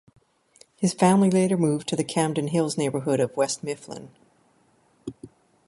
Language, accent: English, Canadian English